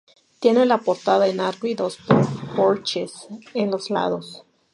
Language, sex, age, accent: Spanish, female, 30-39, México